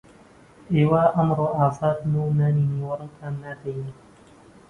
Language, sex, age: Central Kurdish, male, 19-29